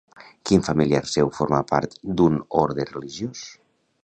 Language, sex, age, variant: Catalan, male, 50-59, Nord-Occidental